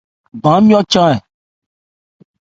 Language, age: Ebrié, 19-29